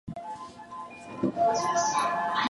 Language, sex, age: Japanese, male, under 19